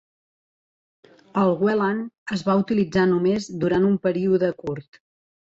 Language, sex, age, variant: Catalan, female, 40-49, Central